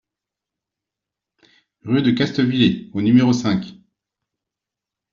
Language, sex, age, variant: French, male, 40-49, Français de métropole